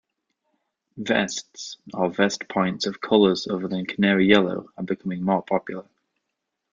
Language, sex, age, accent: English, male, 19-29, England English